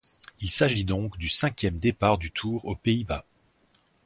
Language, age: French, 30-39